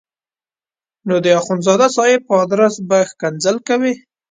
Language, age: Pashto, 19-29